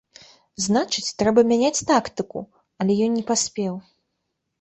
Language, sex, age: Belarusian, female, 19-29